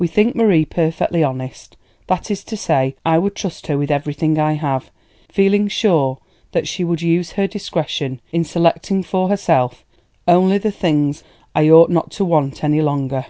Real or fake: real